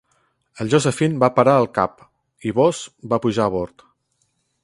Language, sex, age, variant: Catalan, male, 30-39, Central